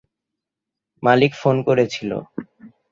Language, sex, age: Bengali, male, 19-29